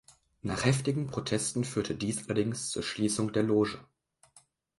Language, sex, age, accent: German, male, under 19, Deutschland Deutsch